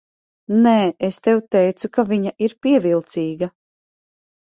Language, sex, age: Latvian, female, 40-49